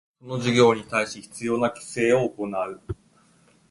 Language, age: Japanese, 30-39